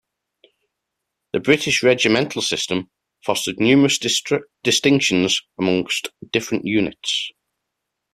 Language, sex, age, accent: English, male, 30-39, England English